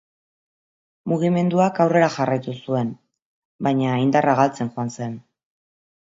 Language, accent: Basque, Mendebalekoa (Araba, Bizkaia, Gipuzkoako mendebaleko herri batzuk)